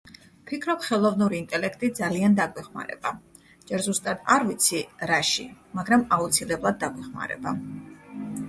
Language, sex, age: Georgian, female, 40-49